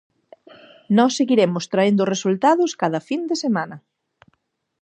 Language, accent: Galician, Normativo (estándar)